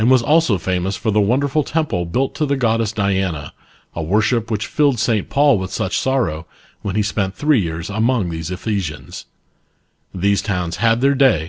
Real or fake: real